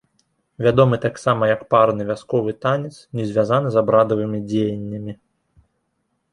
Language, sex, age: Belarusian, male, 19-29